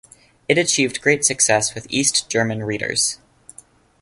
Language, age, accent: English, 19-29, Canadian English